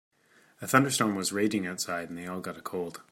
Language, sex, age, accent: English, male, 30-39, Canadian English